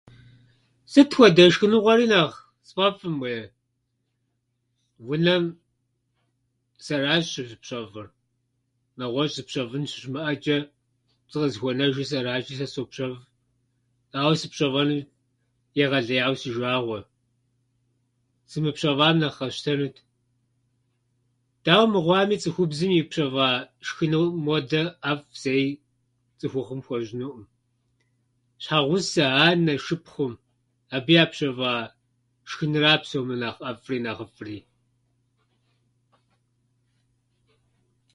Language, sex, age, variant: Kabardian, male, 50-59, Адыгэбзэ (Къэбэрдей, Кирил, псоми зэдай)